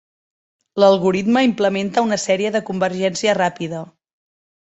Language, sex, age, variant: Catalan, female, 30-39, Central